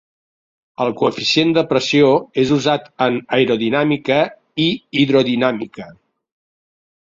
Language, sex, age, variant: Catalan, male, 50-59, Central